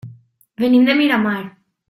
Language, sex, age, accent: Catalan, female, 19-29, valencià